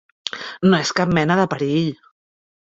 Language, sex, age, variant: Catalan, female, 40-49, Central